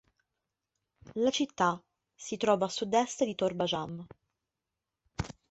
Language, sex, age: Italian, female, 19-29